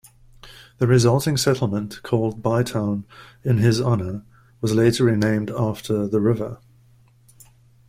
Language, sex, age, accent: English, male, 30-39, Southern African (South Africa, Zimbabwe, Namibia)